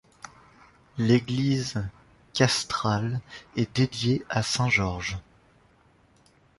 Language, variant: French, Français de métropole